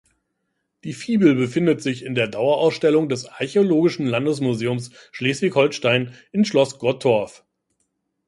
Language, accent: German, Deutschland Deutsch